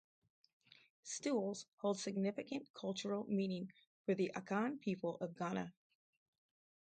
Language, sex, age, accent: English, female, 50-59, United States English